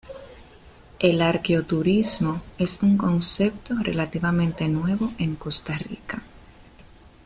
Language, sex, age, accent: Spanish, female, 19-29, Caribe: Cuba, Venezuela, Puerto Rico, República Dominicana, Panamá, Colombia caribeña, México caribeño, Costa del golfo de México